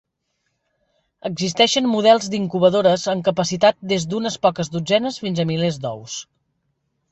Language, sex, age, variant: Catalan, female, 30-39, Central